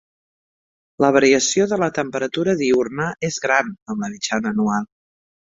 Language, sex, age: Catalan, female, 50-59